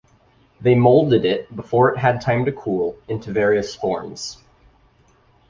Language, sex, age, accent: English, male, 19-29, United States English